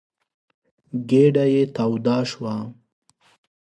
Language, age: Pashto, 19-29